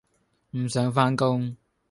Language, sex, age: Cantonese, male, 19-29